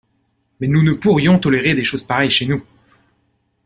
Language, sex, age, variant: French, male, 30-39, Français de métropole